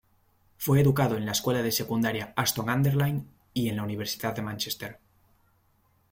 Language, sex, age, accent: Spanish, male, 19-29, España: Norte peninsular (Asturias, Castilla y León, Cantabria, País Vasco, Navarra, Aragón, La Rioja, Guadalajara, Cuenca)